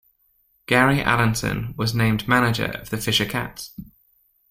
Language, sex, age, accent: English, male, 19-29, England English